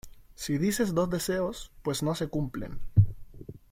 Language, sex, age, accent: Spanish, male, 19-29, Chileno: Chile, Cuyo